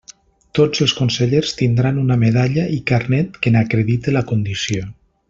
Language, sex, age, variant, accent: Catalan, male, 40-49, Valencià meridional, valencià